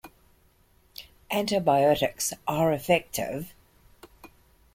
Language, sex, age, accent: English, female, 60-69, Scottish English